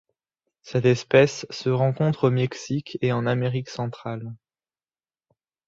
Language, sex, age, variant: French, male, 19-29, Français de métropole